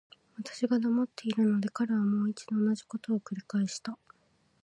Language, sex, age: Japanese, female, 19-29